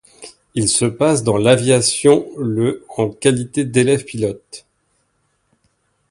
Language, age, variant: French, 40-49, Français de métropole